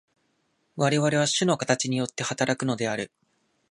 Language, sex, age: Japanese, male, 19-29